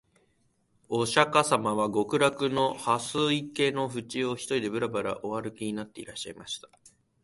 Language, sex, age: Japanese, male, 19-29